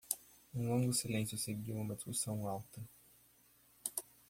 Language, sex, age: Portuguese, male, 19-29